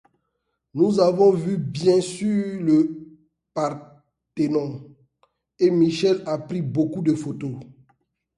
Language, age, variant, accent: French, 30-39, Français d'Afrique subsaharienne et des îles africaines, Français de Côte d’Ivoire